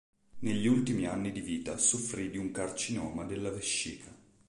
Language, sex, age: Italian, male, 30-39